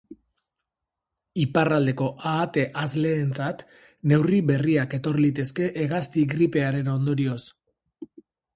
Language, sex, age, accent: Basque, male, 30-39, Mendebalekoa (Araba, Bizkaia, Gipuzkoako mendebaleko herri batzuk)